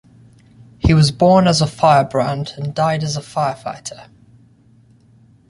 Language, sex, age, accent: English, male, 19-29, United States English